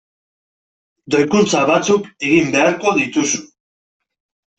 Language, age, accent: Basque, 30-39, Mendebalekoa (Araba, Bizkaia, Gipuzkoako mendebaleko herri batzuk)